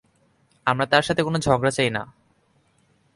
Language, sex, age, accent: Bengali, male, under 19, প্রমিত